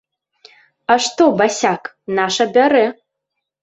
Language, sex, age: Belarusian, female, 19-29